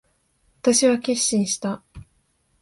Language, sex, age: Japanese, female, 19-29